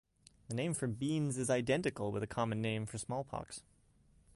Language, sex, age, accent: English, male, 19-29, United States English